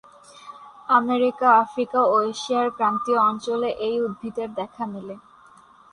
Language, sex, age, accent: Bengali, female, 19-29, Native